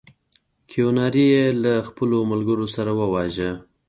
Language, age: Pashto, 30-39